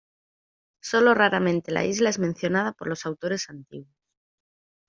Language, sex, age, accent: Spanish, female, 30-39, España: Norte peninsular (Asturias, Castilla y León, Cantabria, País Vasco, Navarra, Aragón, La Rioja, Guadalajara, Cuenca)